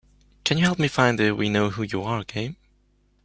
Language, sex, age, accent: English, male, 19-29, United States English